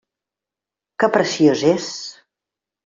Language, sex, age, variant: Catalan, female, 50-59, Central